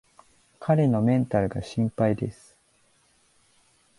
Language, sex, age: Japanese, male, 19-29